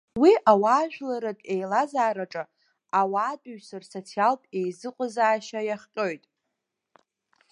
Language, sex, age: Abkhazian, female, under 19